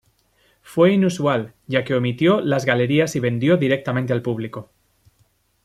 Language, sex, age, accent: Spanish, male, 19-29, España: Norte peninsular (Asturias, Castilla y León, Cantabria, País Vasco, Navarra, Aragón, La Rioja, Guadalajara, Cuenca)